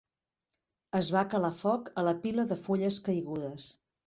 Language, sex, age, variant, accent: Catalan, female, 50-59, Central, central